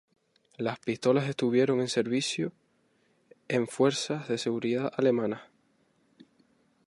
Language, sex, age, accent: Spanish, male, 19-29, España: Islas Canarias